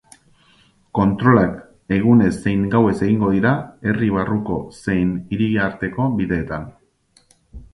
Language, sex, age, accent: Basque, male, 40-49, Erdialdekoa edo Nafarra (Gipuzkoa, Nafarroa)